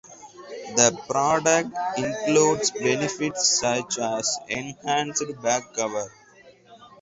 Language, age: English, 19-29